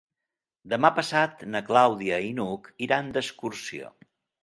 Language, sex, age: Catalan, male, 50-59